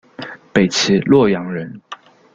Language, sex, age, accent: Chinese, male, 19-29, 出生地：江西省